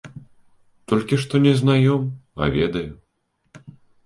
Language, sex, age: Belarusian, male, 19-29